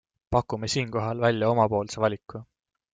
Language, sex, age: Estonian, male, 19-29